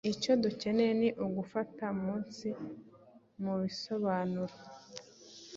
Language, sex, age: Kinyarwanda, female, 19-29